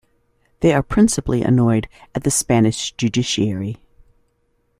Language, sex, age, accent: English, female, 50-59, United States English